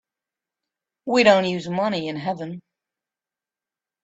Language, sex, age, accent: English, female, 30-39, United States English